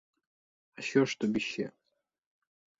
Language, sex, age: Ukrainian, male, 19-29